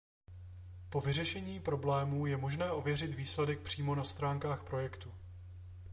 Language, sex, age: Czech, male, 30-39